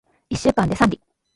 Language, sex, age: Japanese, female, 40-49